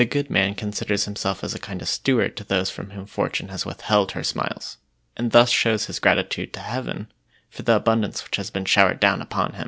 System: none